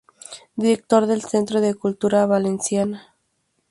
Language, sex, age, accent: Spanish, female, 19-29, México